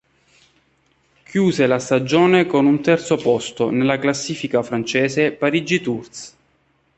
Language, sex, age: Italian, male, 30-39